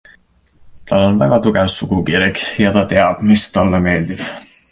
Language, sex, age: Estonian, male, 19-29